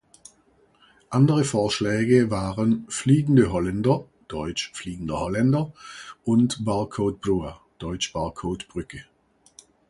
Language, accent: German, Deutschland Deutsch